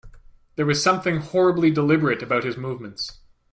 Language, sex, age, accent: English, male, 19-29, Canadian English